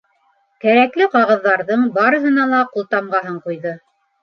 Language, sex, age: Bashkir, female, 40-49